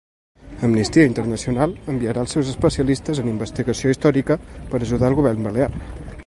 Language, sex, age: Catalan, male, 19-29